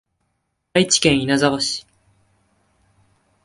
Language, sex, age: Japanese, male, 19-29